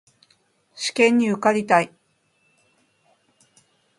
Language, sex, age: Japanese, female, 50-59